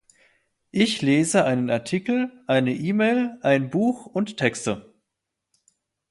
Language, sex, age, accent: German, male, 19-29, Deutschland Deutsch